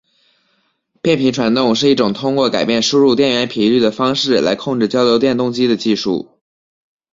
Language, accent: Chinese, 出生地：辽宁省